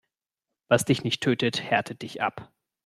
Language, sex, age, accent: German, male, 19-29, Deutschland Deutsch